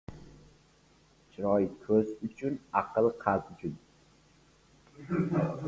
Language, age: Uzbek, 19-29